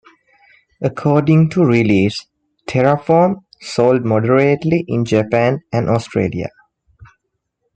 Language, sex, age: English, male, 19-29